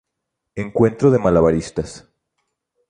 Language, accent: Spanish, México